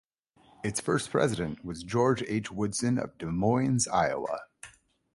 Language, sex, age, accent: English, male, 30-39, United States English